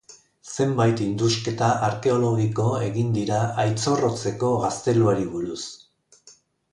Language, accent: Basque, Erdialdekoa edo Nafarra (Gipuzkoa, Nafarroa)